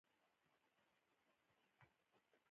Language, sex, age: Pashto, female, 19-29